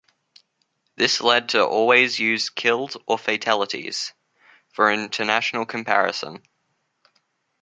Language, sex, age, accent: English, male, under 19, Australian English